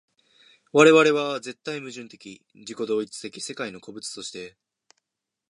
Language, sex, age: Japanese, male, under 19